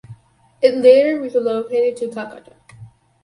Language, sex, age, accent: English, female, under 19, United States English